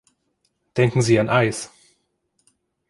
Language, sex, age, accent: German, male, 19-29, Deutschland Deutsch